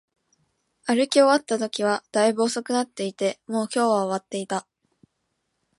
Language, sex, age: Japanese, female, 19-29